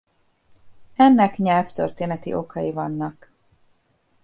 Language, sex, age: Hungarian, female, 50-59